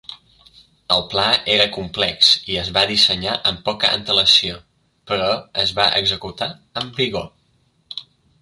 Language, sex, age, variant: Catalan, male, 19-29, Septentrional